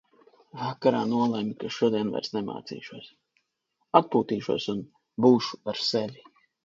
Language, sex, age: Latvian, male, 40-49